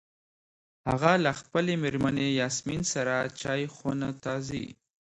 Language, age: Pashto, 19-29